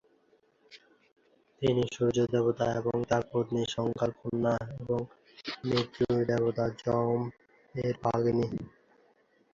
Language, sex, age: Bengali, male, under 19